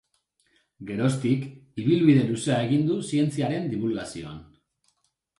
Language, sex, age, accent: Basque, male, 30-39, Mendebalekoa (Araba, Bizkaia, Gipuzkoako mendebaleko herri batzuk)